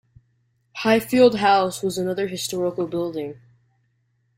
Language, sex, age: English, male, under 19